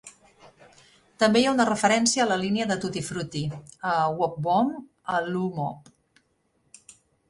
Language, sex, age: Catalan, female, 50-59